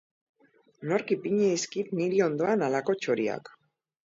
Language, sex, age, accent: Basque, female, 30-39, Mendebalekoa (Araba, Bizkaia, Gipuzkoako mendebaleko herri batzuk)